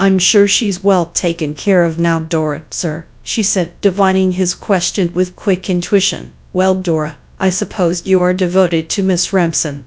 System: TTS, GradTTS